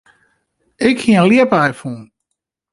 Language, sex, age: Western Frisian, male, 40-49